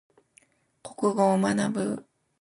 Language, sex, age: Japanese, female, 40-49